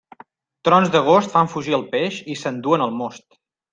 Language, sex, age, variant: Catalan, male, 40-49, Central